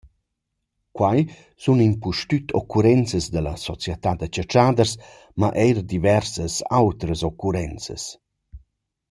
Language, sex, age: Romansh, male, 40-49